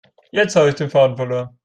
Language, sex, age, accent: German, male, 19-29, Österreichisches Deutsch